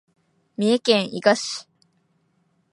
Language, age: Japanese, 19-29